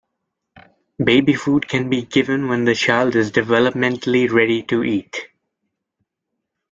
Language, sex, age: English, male, under 19